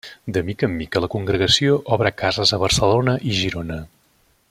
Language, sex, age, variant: Catalan, male, 40-49, Central